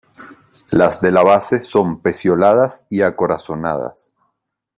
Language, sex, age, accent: Spanish, male, 40-49, Caribe: Cuba, Venezuela, Puerto Rico, República Dominicana, Panamá, Colombia caribeña, México caribeño, Costa del golfo de México